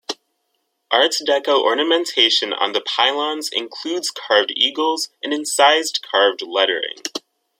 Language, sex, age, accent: English, male, under 19, United States English